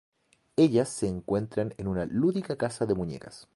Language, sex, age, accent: Spanish, male, 30-39, Chileno: Chile, Cuyo